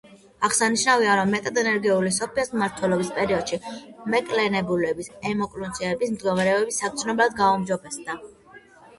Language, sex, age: Georgian, female, under 19